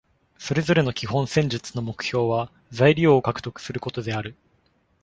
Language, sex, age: Japanese, male, 19-29